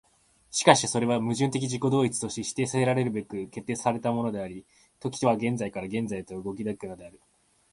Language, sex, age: Japanese, male, 19-29